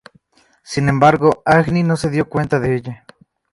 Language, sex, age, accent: Spanish, male, 19-29, México